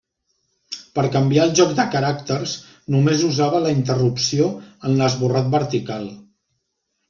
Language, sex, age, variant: Catalan, male, 50-59, Central